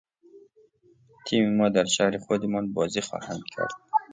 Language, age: Persian, 30-39